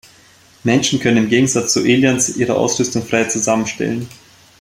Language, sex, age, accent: German, male, 19-29, Österreichisches Deutsch